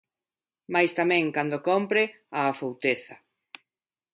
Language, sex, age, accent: Galician, female, 50-59, Neofalante